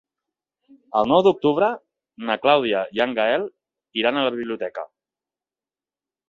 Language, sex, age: Catalan, male, 40-49